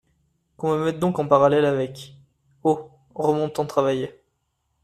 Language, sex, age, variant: French, male, 19-29, Français d'Europe